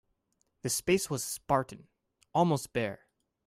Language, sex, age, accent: English, male, 19-29, United States English